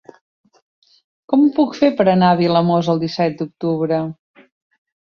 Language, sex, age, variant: Catalan, female, 40-49, Central